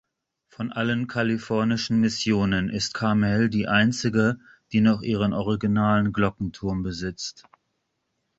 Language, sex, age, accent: German, male, 50-59, Deutschland Deutsch